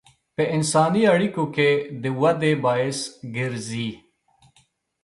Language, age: Pashto, 30-39